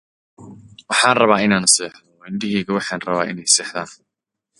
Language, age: English, 19-29